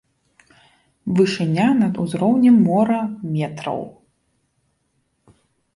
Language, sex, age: Belarusian, female, 30-39